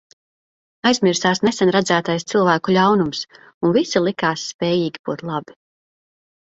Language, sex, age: Latvian, female, 30-39